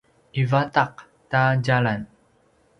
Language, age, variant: Paiwan, 30-39, pinayuanan a kinaikacedasan (東排灣語)